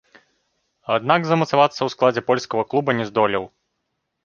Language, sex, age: Belarusian, male, 19-29